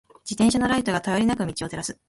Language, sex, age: Japanese, female, 19-29